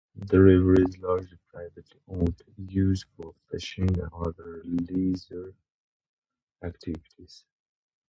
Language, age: English, 30-39